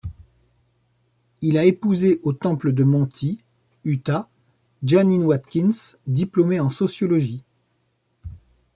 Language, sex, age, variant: French, male, 40-49, Français de métropole